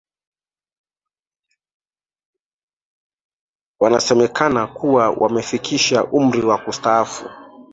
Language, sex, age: Swahili, male, 30-39